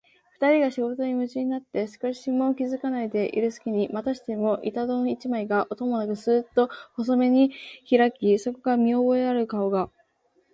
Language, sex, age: Japanese, female, 19-29